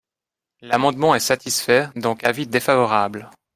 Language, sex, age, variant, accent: French, male, 19-29, Français d'Europe, Français de Suisse